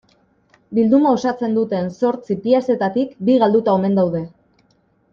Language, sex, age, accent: Basque, female, 30-39, Mendebalekoa (Araba, Bizkaia, Gipuzkoako mendebaleko herri batzuk)